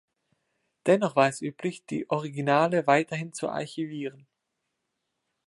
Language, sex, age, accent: German, male, 19-29, Deutschland Deutsch